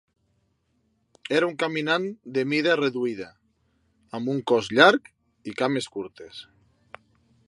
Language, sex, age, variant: Catalan, male, 40-49, Central